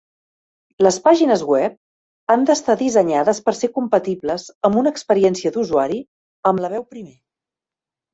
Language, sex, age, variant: Catalan, male, 60-69, Central